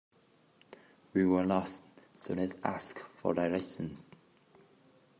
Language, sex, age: English, male, 19-29